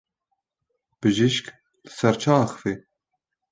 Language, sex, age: Kurdish, male, 19-29